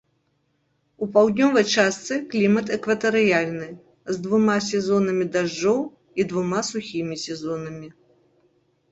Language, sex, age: Belarusian, female, 50-59